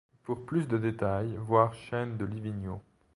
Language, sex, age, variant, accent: French, male, 19-29, Français d'Europe, Français de Suisse